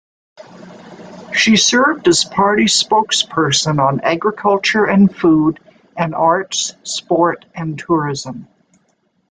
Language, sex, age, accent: English, female, 60-69, Canadian English